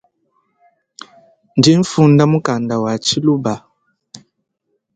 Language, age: Luba-Lulua, 19-29